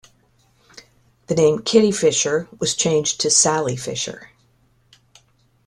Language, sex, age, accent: English, female, 70-79, United States English